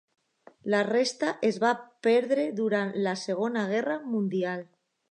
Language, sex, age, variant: Catalan, female, under 19, Alacantí